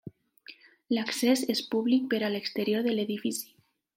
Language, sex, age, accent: Catalan, female, 19-29, valencià